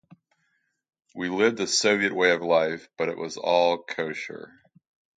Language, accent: English, United States English